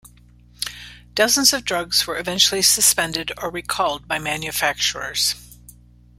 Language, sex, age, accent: English, female, 60-69, United States English